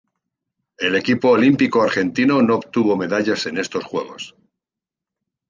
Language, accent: Spanish, España: Centro-Sur peninsular (Madrid, Toledo, Castilla-La Mancha)